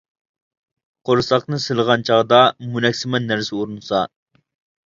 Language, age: Uyghur, 19-29